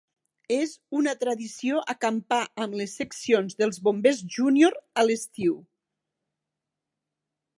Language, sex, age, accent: Catalan, female, 60-69, occidental